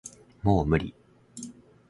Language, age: Japanese, 19-29